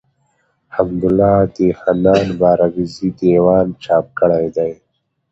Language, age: Pashto, 19-29